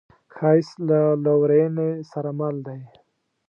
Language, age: Pashto, 30-39